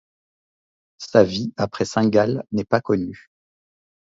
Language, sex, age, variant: French, male, 30-39, Français de métropole